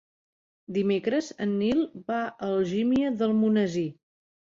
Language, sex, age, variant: Catalan, female, 40-49, Central